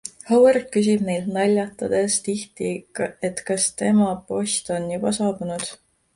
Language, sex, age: Estonian, female, 19-29